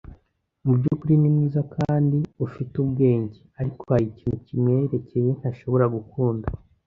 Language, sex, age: Kinyarwanda, male, under 19